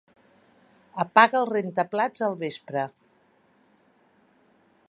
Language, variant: Catalan, Central